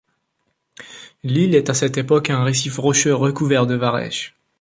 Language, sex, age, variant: French, male, 19-29, Français du nord de l'Afrique